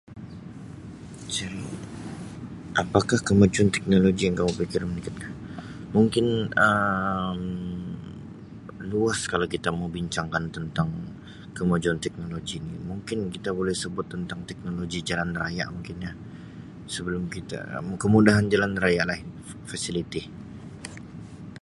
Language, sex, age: Sabah Malay, male, 19-29